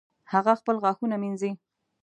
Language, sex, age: Pashto, female, 19-29